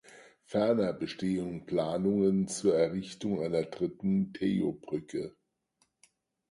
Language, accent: German, Deutschland Deutsch